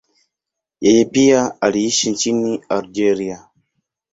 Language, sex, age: Swahili, male, 19-29